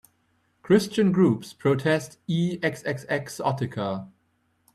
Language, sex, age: English, male, 30-39